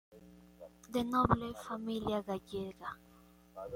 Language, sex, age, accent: Spanish, female, under 19, Andino-Pacífico: Colombia, Perú, Ecuador, oeste de Bolivia y Venezuela andina